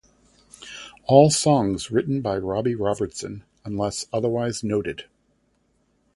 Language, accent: English, United States English